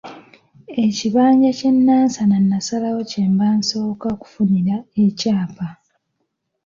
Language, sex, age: Ganda, female, 19-29